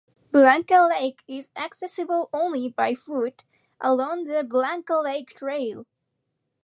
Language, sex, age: English, female, 19-29